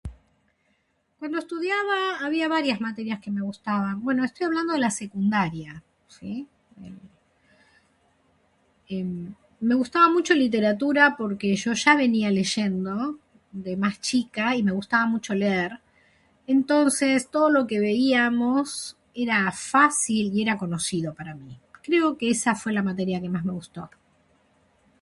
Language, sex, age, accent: Spanish, female, 60-69, Rioplatense: Argentina, Uruguay, este de Bolivia, Paraguay